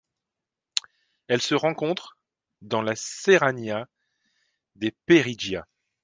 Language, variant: French, Français de métropole